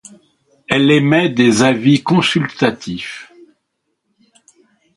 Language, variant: French, Français de métropole